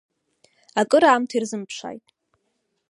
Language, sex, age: Abkhazian, female, 19-29